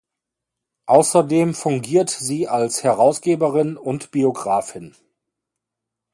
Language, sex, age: German, male, 50-59